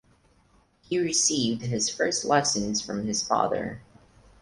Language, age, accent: English, under 19, United States English